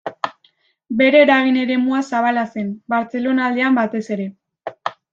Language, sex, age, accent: Basque, female, under 19, Mendebalekoa (Araba, Bizkaia, Gipuzkoako mendebaleko herri batzuk)